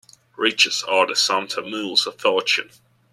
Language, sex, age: English, male, 19-29